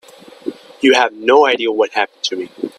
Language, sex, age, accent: English, male, 19-29, India and South Asia (India, Pakistan, Sri Lanka)